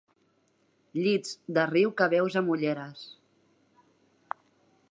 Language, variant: Catalan, Central